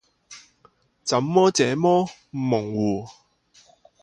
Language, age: Chinese, 30-39